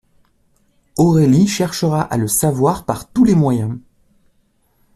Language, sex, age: French, male, 40-49